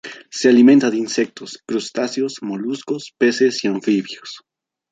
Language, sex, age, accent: Spanish, male, 19-29, Andino-Pacífico: Colombia, Perú, Ecuador, oeste de Bolivia y Venezuela andina